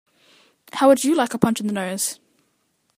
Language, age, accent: English, under 19, Australian English